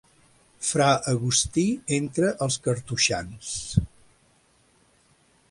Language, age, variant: Catalan, 60-69, Central